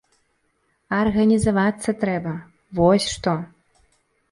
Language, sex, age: Belarusian, female, 30-39